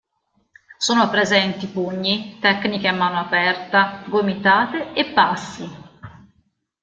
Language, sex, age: Italian, female, 50-59